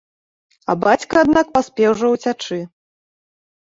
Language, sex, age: Belarusian, female, 30-39